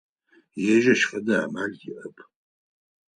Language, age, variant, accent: Adyghe, 40-49, Адыгабзэ (Кирил, пстэумэ зэдыряе), Кıэмгуй (Çemguy)